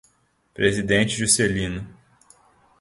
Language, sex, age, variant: Portuguese, male, 19-29, Portuguese (Brasil)